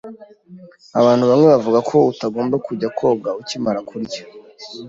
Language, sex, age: Kinyarwanda, male, 19-29